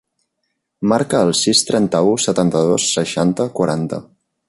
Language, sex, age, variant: Catalan, male, 19-29, Central